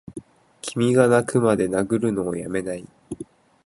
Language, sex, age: Japanese, male, 19-29